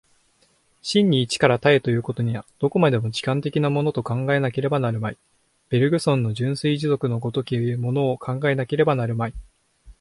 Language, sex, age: Japanese, male, under 19